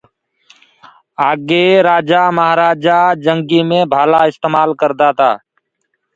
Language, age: Gurgula, 30-39